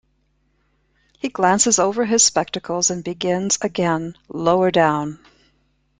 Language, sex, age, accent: English, female, 50-59, United States English